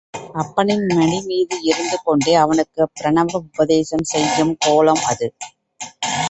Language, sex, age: Tamil, female, 30-39